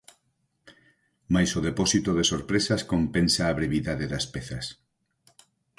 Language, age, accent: Galician, 50-59, Oriental (común en zona oriental)